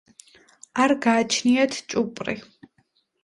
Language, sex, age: Georgian, female, 19-29